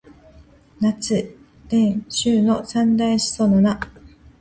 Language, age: Japanese, 50-59